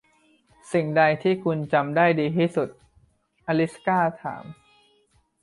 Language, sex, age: Thai, male, 19-29